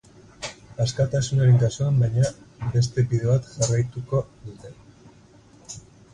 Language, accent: Basque, Mendebalekoa (Araba, Bizkaia, Gipuzkoako mendebaleko herri batzuk)